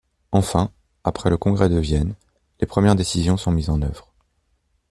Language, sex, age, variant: French, male, 30-39, Français de métropole